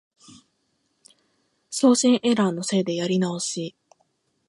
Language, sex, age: Japanese, female, 19-29